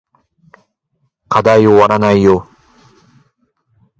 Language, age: Japanese, 30-39